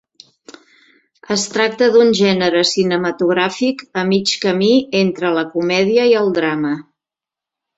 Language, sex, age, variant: Catalan, female, 60-69, Central